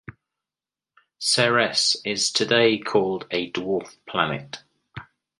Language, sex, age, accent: English, male, 50-59, England English